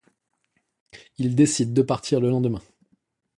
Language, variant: French, Français de métropole